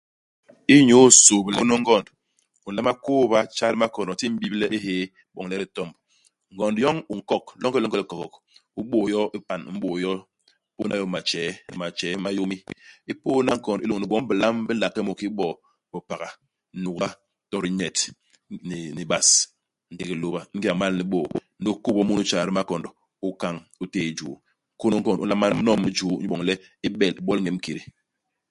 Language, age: Basaa, 40-49